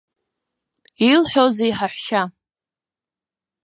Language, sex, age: Abkhazian, female, under 19